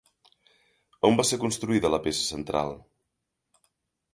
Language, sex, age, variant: Catalan, male, 40-49, Central